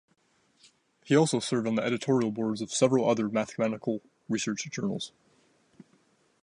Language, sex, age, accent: English, male, 19-29, United States English